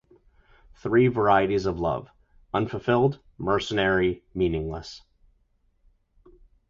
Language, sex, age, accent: English, male, 30-39, United States English